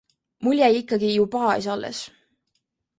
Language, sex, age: Estonian, female, 19-29